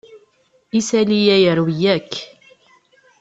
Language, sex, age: Kabyle, female, 30-39